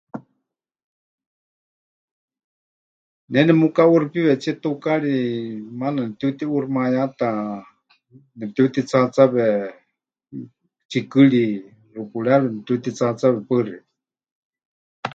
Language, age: Huichol, 50-59